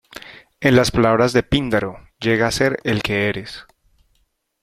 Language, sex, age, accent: Spanish, male, 30-39, Caribe: Cuba, Venezuela, Puerto Rico, República Dominicana, Panamá, Colombia caribeña, México caribeño, Costa del golfo de México